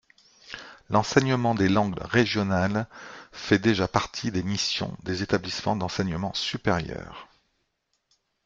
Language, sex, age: French, male, 50-59